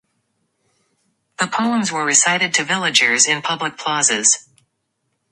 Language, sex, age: English, female, under 19